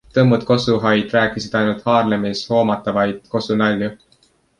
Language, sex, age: Estonian, male, 19-29